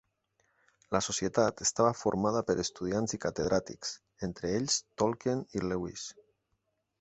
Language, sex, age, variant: Catalan, male, 40-49, Nord-Occidental